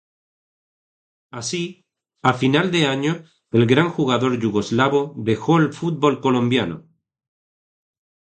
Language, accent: Spanish, España: Sur peninsular (Andalucia, Extremadura, Murcia)